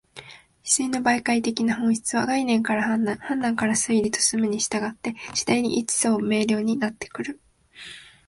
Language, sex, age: Japanese, female, 19-29